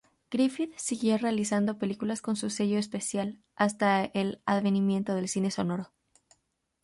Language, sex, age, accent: Spanish, female, under 19, América central